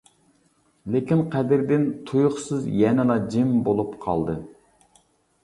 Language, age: Uyghur, 40-49